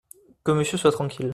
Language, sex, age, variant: French, male, 19-29, Français d'Europe